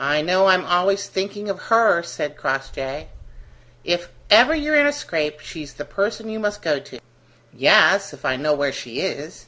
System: none